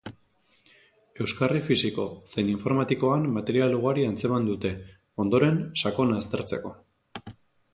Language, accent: Basque, Erdialdekoa edo Nafarra (Gipuzkoa, Nafarroa)